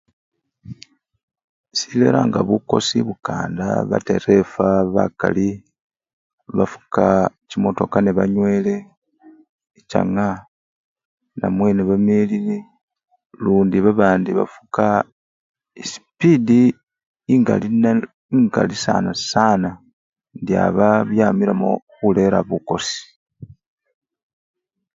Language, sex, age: Luyia, male, 40-49